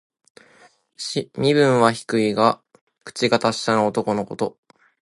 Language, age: Japanese, 19-29